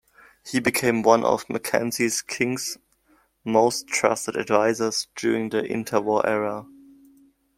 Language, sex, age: English, male, 19-29